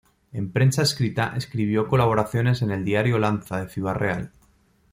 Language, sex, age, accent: Spanish, male, 40-49, España: Norte peninsular (Asturias, Castilla y León, Cantabria, País Vasco, Navarra, Aragón, La Rioja, Guadalajara, Cuenca)